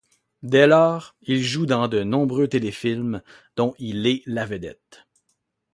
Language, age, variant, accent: French, 40-49, Français d'Amérique du Nord, Français du Canada